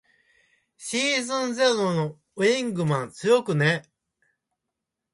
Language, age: Japanese, 70-79